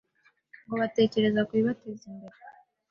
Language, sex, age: Kinyarwanda, female, 19-29